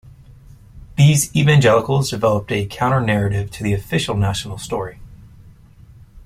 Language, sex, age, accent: English, male, 30-39, United States English